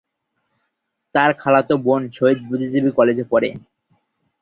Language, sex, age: Bengali, male, 19-29